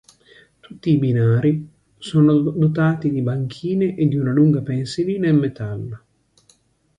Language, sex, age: Italian, male, 30-39